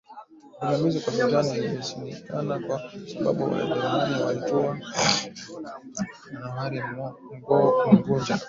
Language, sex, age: Swahili, male, 19-29